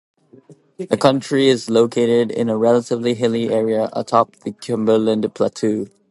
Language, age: English, 19-29